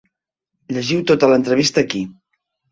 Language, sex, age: Catalan, female, 50-59